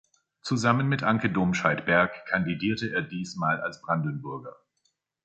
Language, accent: German, Deutschland Deutsch